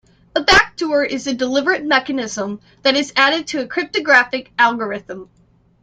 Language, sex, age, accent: English, female, 19-29, United States English